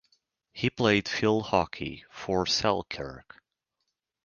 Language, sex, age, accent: English, male, 19-29, United States English